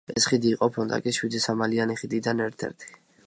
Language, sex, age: Georgian, male, under 19